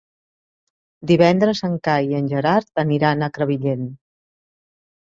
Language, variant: Catalan, Central